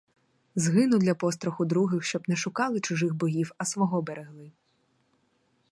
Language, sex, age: Ukrainian, female, 19-29